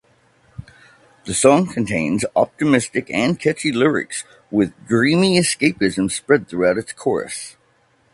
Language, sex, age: English, male, 40-49